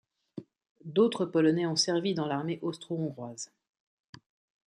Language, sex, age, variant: French, female, 40-49, Français de métropole